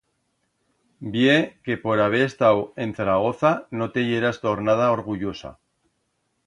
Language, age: Aragonese, 50-59